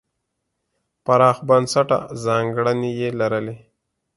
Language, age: Pashto, 19-29